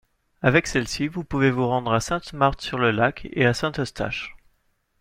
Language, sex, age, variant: French, male, 19-29, Français de métropole